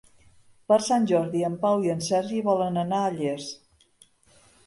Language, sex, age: Catalan, female, 50-59